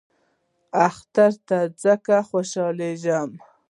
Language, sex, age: Pashto, female, 19-29